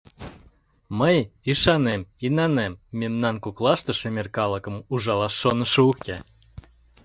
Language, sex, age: Mari, male, 30-39